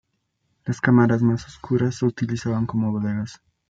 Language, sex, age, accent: Spanish, male, 19-29, Andino-Pacífico: Colombia, Perú, Ecuador, oeste de Bolivia y Venezuela andina